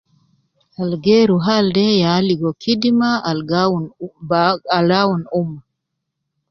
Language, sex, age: Nubi, female, 50-59